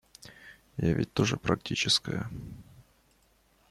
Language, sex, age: Russian, male, 19-29